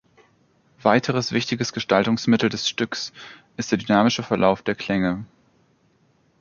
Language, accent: German, Deutschland Deutsch